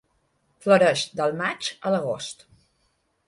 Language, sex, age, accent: Catalan, female, 40-49, balear; central